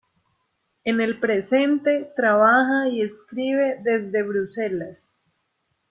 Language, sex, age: Spanish, female, 30-39